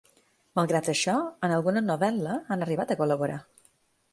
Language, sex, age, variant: Catalan, female, 40-49, Balear